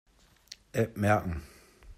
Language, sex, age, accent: German, male, 30-39, Deutschland Deutsch